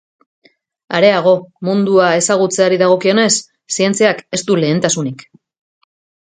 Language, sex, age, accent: Basque, female, 40-49, Mendebalekoa (Araba, Bizkaia, Gipuzkoako mendebaleko herri batzuk)